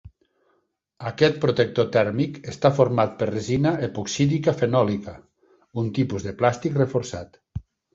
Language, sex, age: Catalan, male, 60-69